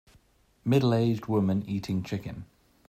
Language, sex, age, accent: English, male, 30-39, England English